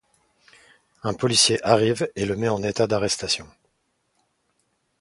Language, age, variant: French, 40-49, Français de métropole